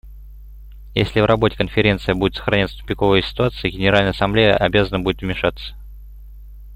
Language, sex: Russian, male